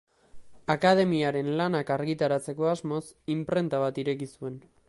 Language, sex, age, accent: Basque, male, 19-29, Mendebalekoa (Araba, Bizkaia, Gipuzkoako mendebaleko herri batzuk)